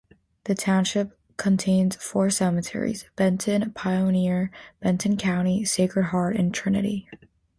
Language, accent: English, United States English